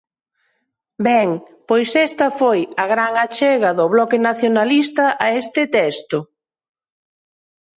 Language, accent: Galician, Neofalante